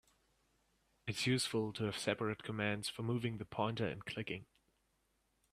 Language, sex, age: English, male, under 19